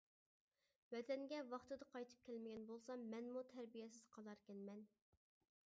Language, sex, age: Uyghur, male, 19-29